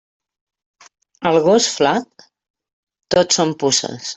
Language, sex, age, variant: Catalan, female, 60-69, Central